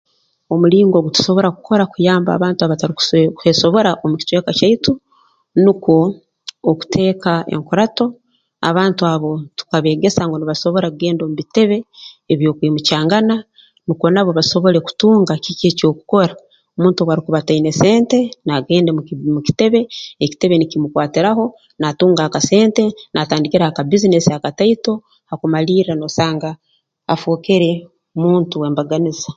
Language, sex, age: Tooro, female, 50-59